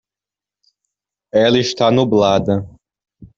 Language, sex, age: Portuguese, male, under 19